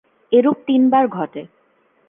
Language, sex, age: Bengali, female, 19-29